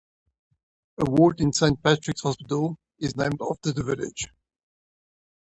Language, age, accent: English, 50-59, Southern African (South Africa, Zimbabwe, Namibia)